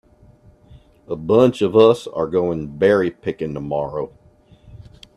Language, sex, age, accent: English, male, 40-49, United States English